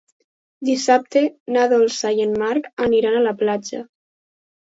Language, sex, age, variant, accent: Catalan, female, under 19, Alacantí, valencià